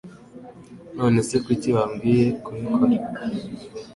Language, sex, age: Kinyarwanda, male, 30-39